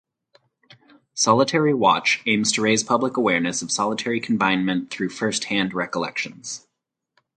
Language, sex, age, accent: English, male, 30-39, United States English